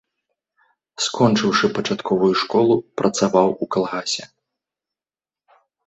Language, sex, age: Belarusian, male, 30-39